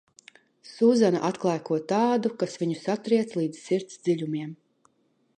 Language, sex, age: Latvian, female, 40-49